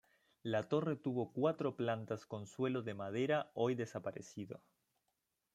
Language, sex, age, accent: Spanish, male, 30-39, Rioplatense: Argentina, Uruguay, este de Bolivia, Paraguay